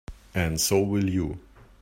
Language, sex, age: English, male, 50-59